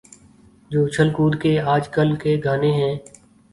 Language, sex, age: Urdu, male, 19-29